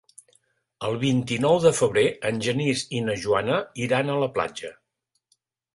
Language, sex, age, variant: Catalan, male, 60-69, Central